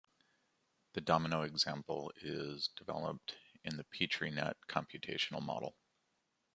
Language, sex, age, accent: English, male, 40-49, United States English